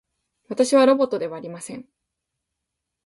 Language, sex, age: Japanese, female, 19-29